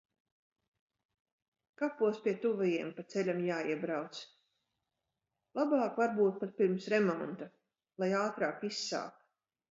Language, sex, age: Latvian, female, 50-59